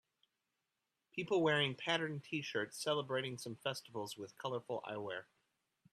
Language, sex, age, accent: English, male, 30-39, United States English